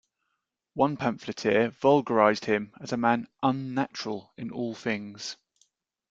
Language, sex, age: English, male, 40-49